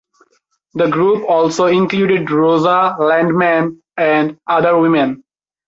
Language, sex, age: English, male, 19-29